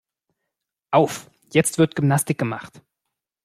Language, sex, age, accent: German, male, 19-29, Deutschland Deutsch